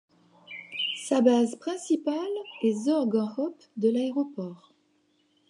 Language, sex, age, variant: French, female, 50-59, Français de métropole